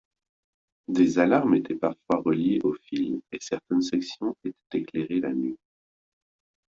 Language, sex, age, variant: French, male, 30-39, Français de métropole